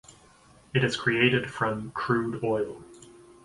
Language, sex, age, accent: English, male, 30-39, Canadian English